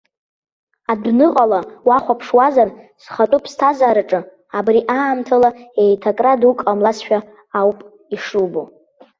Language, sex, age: Abkhazian, female, under 19